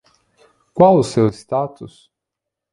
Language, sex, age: Portuguese, male, 30-39